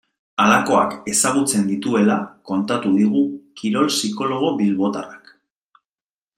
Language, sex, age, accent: Basque, male, 30-39, Mendebalekoa (Araba, Bizkaia, Gipuzkoako mendebaleko herri batzuk)